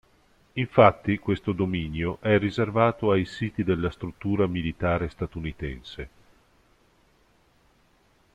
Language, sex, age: Italian, male, 50-59